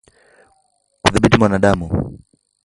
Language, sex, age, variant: Swahili, male, 19-29, Kiswahili cha Bara ya Kenya